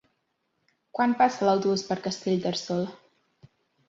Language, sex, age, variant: Catalan, female, 19-29, Central